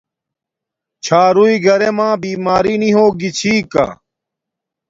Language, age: Domaaki, 30-39